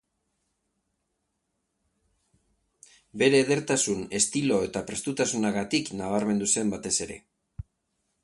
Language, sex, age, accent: Basque, male, 50-59, Erdialdekoa edo Nafarra (Gipuzkoa, Nafarroa)